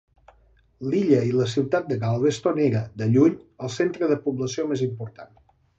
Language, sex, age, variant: Catalan, male, 40-49, Septentrional